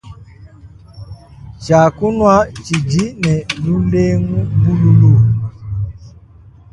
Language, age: Luba-Lulua, 40-49